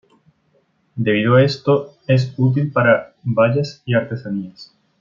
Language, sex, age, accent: Spanish, male, under 19, España: Sur peninsular (Andalucia, Extremadura, Murcia)